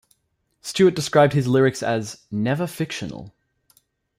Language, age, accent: English, 19-29, Australian English